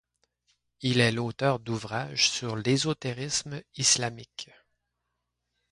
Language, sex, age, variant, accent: French, male, 50-59, Français d'Amérique du Nord, Français du Canada